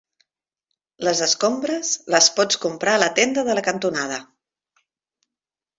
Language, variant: Catalan, Central